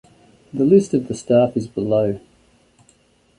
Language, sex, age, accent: English, male, 40-49, Australian English